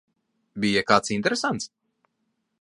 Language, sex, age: Latvian, male, 30-39